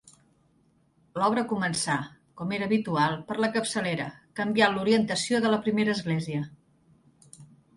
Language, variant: Catalan, Nord-Occidental